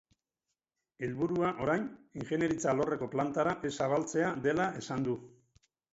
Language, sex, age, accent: Basque, male, 50-59, Mendebalekoa (Araba, Bizkaia, Gipuzkoako mendebaleko herri batzuk)